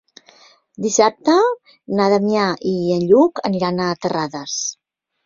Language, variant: Catalan, Central